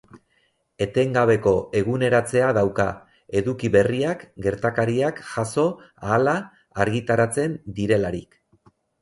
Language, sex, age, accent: Basque, male, 40-49, Erdialdekoa edo Nafarra (Gipuzkoa, Nafarroa)